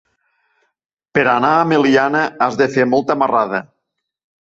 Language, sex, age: Catalan, male, 50-59